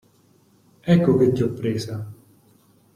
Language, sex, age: Italian, male, 40-49